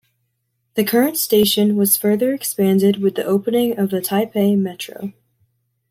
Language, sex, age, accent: English, female, 19-29, United States English